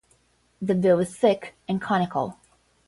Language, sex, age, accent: English, female, 19-29, United States English; England English